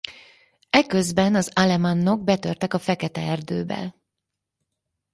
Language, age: Hungarian, 50-59